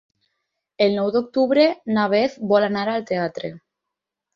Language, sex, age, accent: Catalan, female, 19-29, valencià